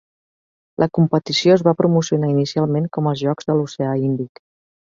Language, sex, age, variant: Catalan, female, 40-49, Central